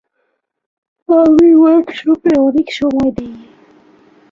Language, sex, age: Bengali, female, 19-29